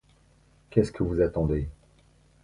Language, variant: French, Français de métropole